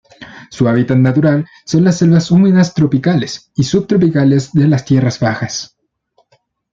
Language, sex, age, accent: Spanish, male, 19-29, Chileno: Chile, Cuyo